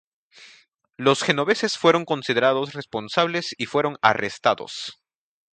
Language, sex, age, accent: Spanish, male, under 19, Andino-Pacífico: Colombia, Perú, Ecuador, oeste de Bolivia y Venezuela andina